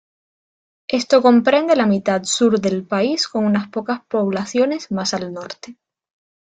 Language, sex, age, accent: Spanish, female, 19-29, España: Norte peninsular (Asturias, Castilla y León, Cantabria, País Vasco, Navarra, Aragón, La Rioja, Guadalajara, Cuenca)